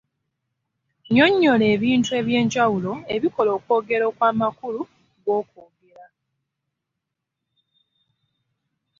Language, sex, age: Ganda, female, 19-29